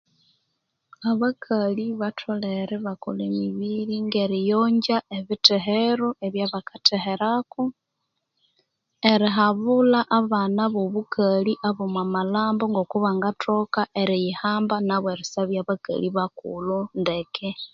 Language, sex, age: Konzo, female, 30-39